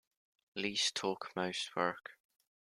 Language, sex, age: English, male, under 19